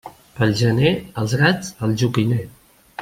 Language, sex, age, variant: Catalan, male, 50-59, Central